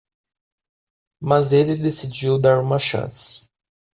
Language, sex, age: Portuguese, female, 30-39